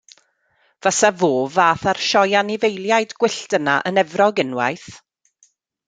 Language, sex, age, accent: Welsh, female, 40-49, Y Deyrnas Unedig Cymraeg